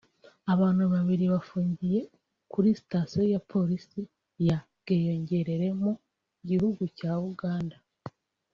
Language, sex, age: Kinyarwanda, female, 19-29